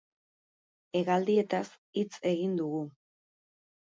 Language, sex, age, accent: Basque, female, 30-39, Erdialdekoa edo Nafarra (Gipuzkoa, Nafarroa)